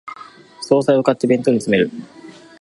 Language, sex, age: Japanese, male, 19-29